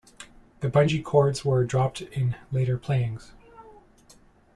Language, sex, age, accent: English, male, 30-39, Canadian English